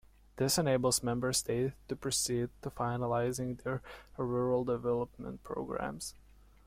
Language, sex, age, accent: English, male, under 19, United States English